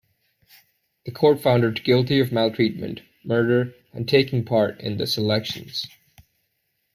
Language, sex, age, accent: English, male, 19-29, Canadian English